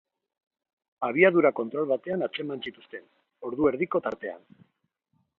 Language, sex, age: Basque, male, 30-39